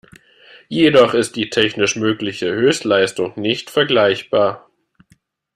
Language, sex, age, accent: German, male, 19-29, Deutschland Deutsch